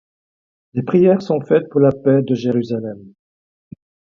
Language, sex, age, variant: French, male, 60-69, Français de métropole